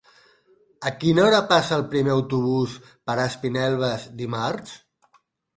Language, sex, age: Catalan, male, 50-59